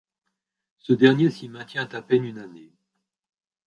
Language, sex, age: French, male, 60-69